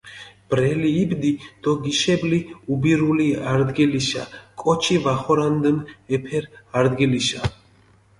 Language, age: Mingrelian, 30-39